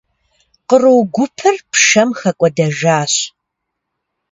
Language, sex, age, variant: Kabardian, female, 50-59, Адыгэбзэ (Къэбэрдей, Кирил, псоми зэдай)